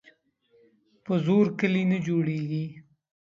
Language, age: Pashto, 19-29